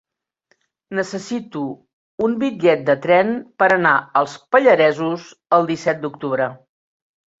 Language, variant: Catalan, Central